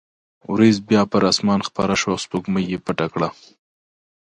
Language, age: Pashto, 30-39